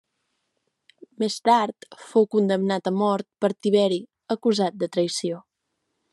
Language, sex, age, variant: Catalan, female, 19-29, Central